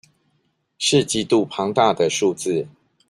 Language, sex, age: Chinese, male, 50-59